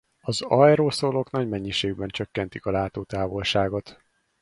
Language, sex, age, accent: Hungarian, male, 30-39, budapesti